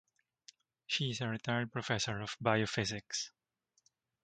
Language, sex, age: English, male, 19-29